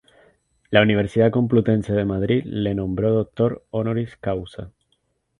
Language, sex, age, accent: Spanish, male, 19-29, España: Islas Canarias